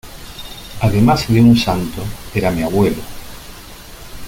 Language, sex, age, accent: Spanish, male, 50-59, Rioplatense: Argentina, Uruguay, este de Bolivia, Paraguay